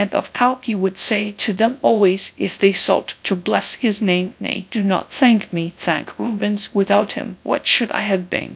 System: TTS, GradTTS